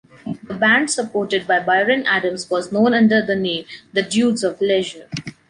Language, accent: English, India and South Asia (India, Pakistan, Sri Lanka)